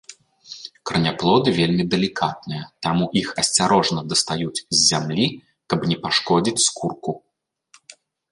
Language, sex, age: Belarusian, male, 30-39